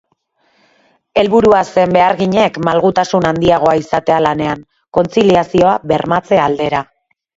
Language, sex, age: Basque, female, 30-39